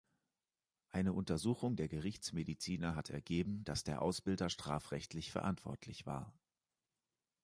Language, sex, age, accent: German, male, 30-39, Deutschland Deutsch